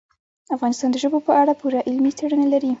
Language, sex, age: Pashto, female, 19-29